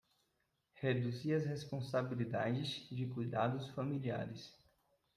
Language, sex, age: Portuguese, male, 19-29